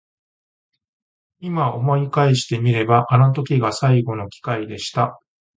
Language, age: Japanese, 40-49